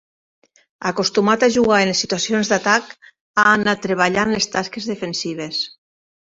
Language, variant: Catalan, Nord-Occidental